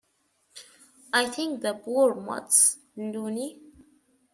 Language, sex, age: English, female, 40-49